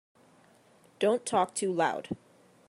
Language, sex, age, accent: English, female, 30-39, United States English